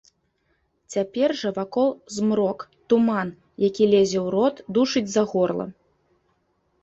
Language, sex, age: Belarusian, female, 30-39